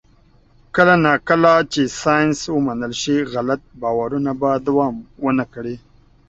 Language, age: Pashto, 30-39